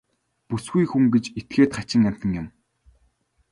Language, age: Mongolian, 19-29